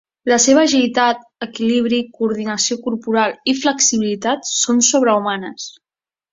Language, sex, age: Catalan, female, 19-29